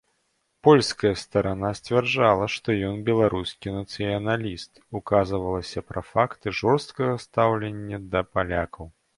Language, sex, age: Belarusian, male, 40-49